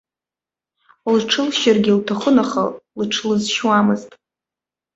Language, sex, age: Abkhazian, female, 19-29